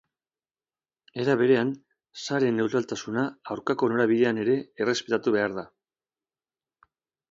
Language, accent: Basque, Erdialdekoa edo Nafarra (Gipuzkoa, Nafarroa)